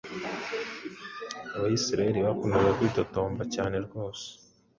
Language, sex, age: Kinyarwanda, male, 19-29